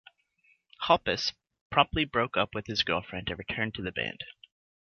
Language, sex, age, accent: English, male, 30-39, United States English